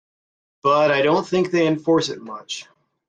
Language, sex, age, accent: English, male, 40-49, United States English